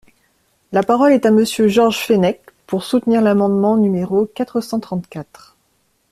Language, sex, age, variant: French, female, 40-49, Français de métropole